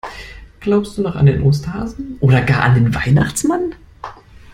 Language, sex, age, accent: German, male, 19-29, Deutschland Deutsch